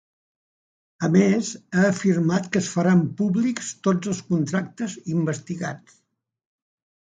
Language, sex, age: Catalan, male, 70-79